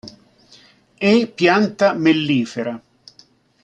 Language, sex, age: Italian, male, 60-69